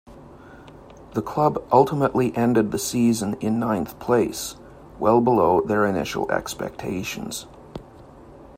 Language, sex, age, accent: English, male, 40-49, Canadian English